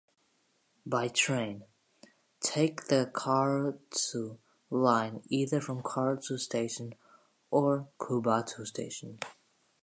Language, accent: English, United States English